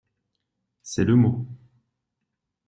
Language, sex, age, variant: French, male, 40-49, Français de métropole